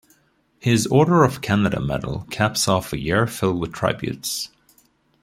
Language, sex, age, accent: English, male, 30-39, United States English